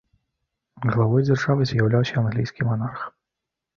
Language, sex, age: Belarusian, male, 30-39